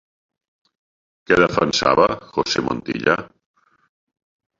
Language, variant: Catalan, Central